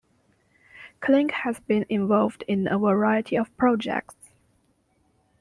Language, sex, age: English, female, 19-29